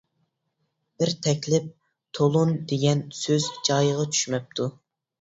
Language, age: Uyghur, 19-29